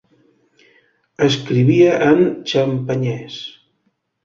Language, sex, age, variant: Catalan, male, 30-39, Central